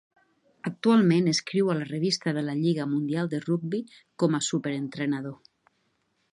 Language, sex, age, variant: Catalan, female, 40-49, Nord-Occidental